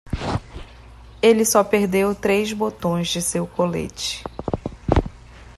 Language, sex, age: Portuguese, female, 30-39